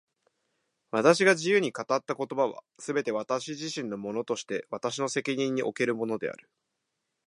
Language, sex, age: Japanese, male, 19-29